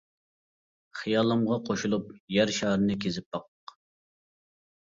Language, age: Uyghur, 19-29